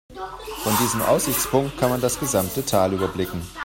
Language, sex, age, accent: German, male, 40-49, Deutschland Deutsch